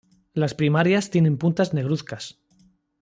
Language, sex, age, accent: Spanish, male, 30-39, España: Sur peninsular (Andalucia, Extremadura, Murcia)